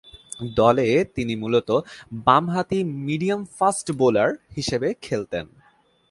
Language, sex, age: Bengali, male, 19-29